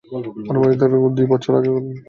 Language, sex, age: Bengali, male, 19-29